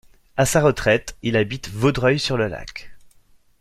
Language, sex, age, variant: French, male, 30-39, Français de métropole